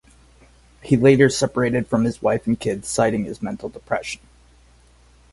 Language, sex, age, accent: English, male, 30-39, United States English